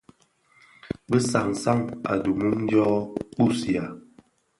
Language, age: Bafia, 19-29